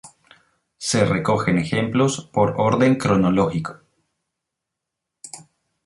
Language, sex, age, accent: Spanish, male, 19-29, Andino-Pacífico: Colombia, Perú, Ecuador, oeste de Bolivia y Venezuela andina